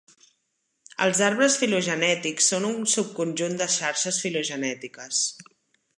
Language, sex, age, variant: Catalan, female, 30-39, Central